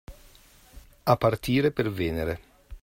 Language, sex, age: Italian, male, 30-39